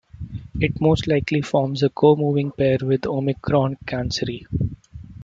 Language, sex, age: English, male, 19-29